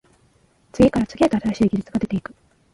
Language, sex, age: Japanese, female, 19-29